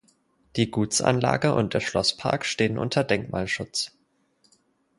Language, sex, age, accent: German, male, 19-29, Deutschland Deutsch